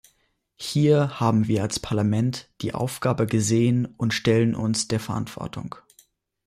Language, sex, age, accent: German, male, 19-29, Deutschland Deutsch